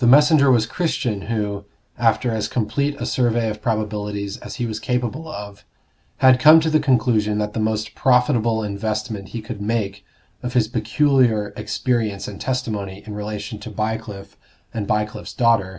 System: none